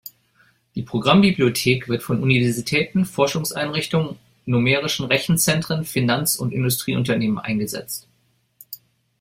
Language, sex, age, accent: German, male, 40-49, Deutschland Deutsch